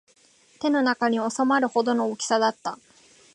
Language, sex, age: Japanese, female, 19-29